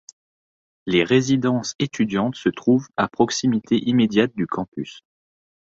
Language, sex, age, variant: French, male, 19-29, Français de métropole